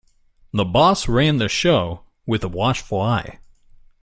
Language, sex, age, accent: English, male, 19-29, United States English